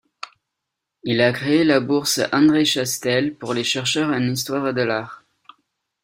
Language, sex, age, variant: French, male, 30-39, Français de métropole